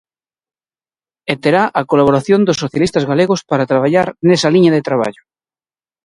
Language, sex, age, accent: Galician, male, 30-39, Oriental (común en zona oriental)